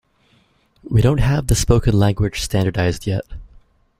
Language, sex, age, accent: English, male, 19-29, Canadian English